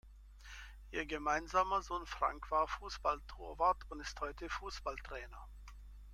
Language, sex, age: German, male, 50-59